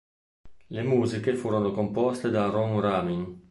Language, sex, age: Italian, male, 50-59